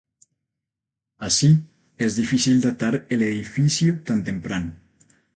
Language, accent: Spanish, Andino-Pacífico: Colombia, Perú, Ecuador, oeste de Bolivia y Venezuela andina